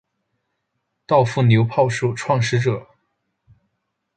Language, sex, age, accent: Chinese, male, under 19, 出生地：湖北省